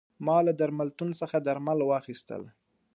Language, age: Pashto, 19-29